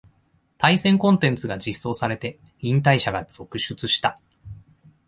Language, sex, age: Japanese, male, 30-39